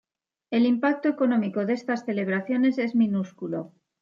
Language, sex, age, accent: Spanish, female, 50-59, España: Centro-Sur peninsular (Madrid, Toledo, Castilla-La Mancha)